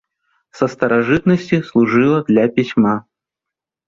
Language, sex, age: Belarusian, male, 30-39